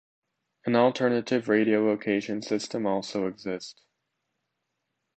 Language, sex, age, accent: English, male, under 19, United States English